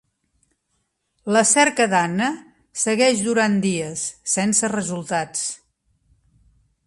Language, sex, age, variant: Catalan, female, 60-69, Central